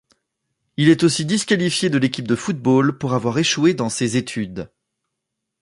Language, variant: French, Français de métropole